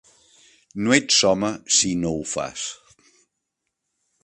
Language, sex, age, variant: Catalan, male, 60-69, Central